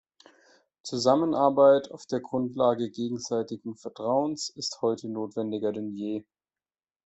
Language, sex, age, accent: German, male, 30-39, Deutschland Deutsch